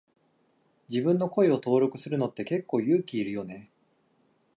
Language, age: Japanese, 30-39